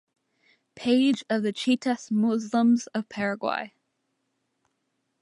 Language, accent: English, United States English